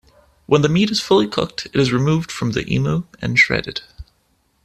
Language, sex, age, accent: English, male, 19-29, Canadian English